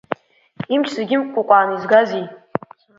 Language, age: Abkhazian, under 19